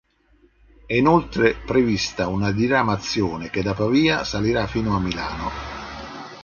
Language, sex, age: Italian, male, 50-59